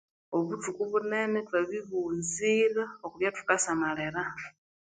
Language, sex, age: Konzo, female, 30-39